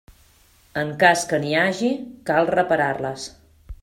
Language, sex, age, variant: Catalan, female, 40-49, Central